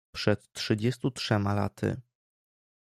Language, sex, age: Polish, male, 19-29